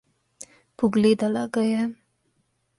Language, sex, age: Slovenian, female, 19-29